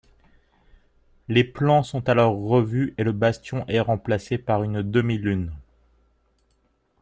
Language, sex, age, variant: French, male, 40-49, Français de métropole